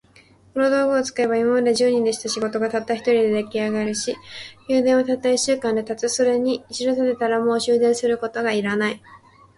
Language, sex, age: Japanese, female, under 19